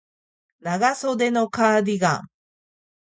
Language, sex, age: Japanese, female, 40-49